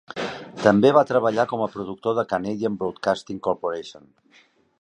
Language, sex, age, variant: Catalan, male, 50-59, Central